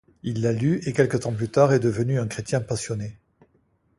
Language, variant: French, Français de métropole